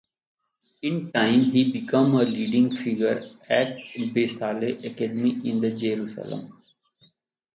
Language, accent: English, India and South Asia (India, Pakistan, Sri Lanka)